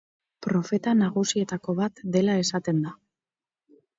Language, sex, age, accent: Basque, female, 19-29, Mendebalekoa (Araba, Bizkaia, Gipuzkoako mendebaleko herri batzuk)